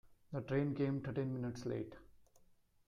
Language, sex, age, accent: English, male, 19-29, India and South Asia (India, Pakistan, Sri Lanka)